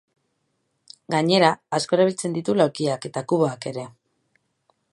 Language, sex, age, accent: Basque, female, 30-39, Mendebalekoa (Araba, Bizkaia, Gipuzkoako mendebaleko herri batzuk)